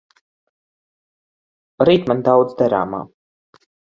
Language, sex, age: Latvian, female, 30-39